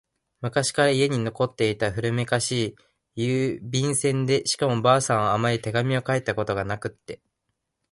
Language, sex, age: Japanese, male, 19-29